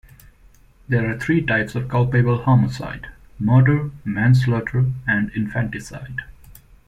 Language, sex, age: English, male, 19-29